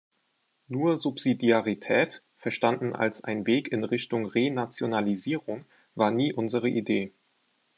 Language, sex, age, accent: German, male, 19-29, Deutschland Deutsch